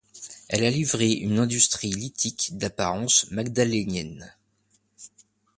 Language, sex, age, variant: French, male, 30-39, Français de métropole